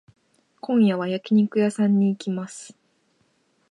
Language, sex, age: Japanese, female, 19-29